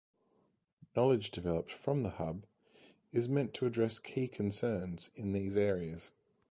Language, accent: English, Australian English